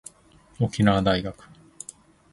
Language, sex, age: Japanese, male, 40-49